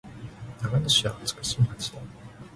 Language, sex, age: Japanese, male, 19-29